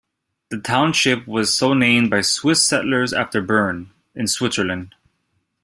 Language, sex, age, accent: English, male, 30-39, United States English